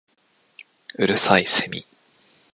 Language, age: Japanese, 19-29